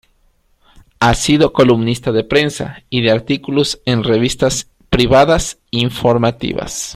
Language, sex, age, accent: Spanish, male, 40-49, Andino-Pacífico: Colombia, Perú, Ecuador, oeste de Bolivia y Venezuela andina